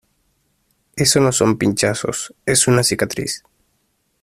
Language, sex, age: Spanish, male, 19-29